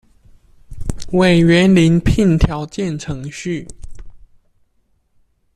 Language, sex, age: Chinese, male, under 19